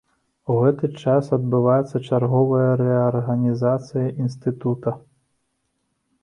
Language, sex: Belarusian, male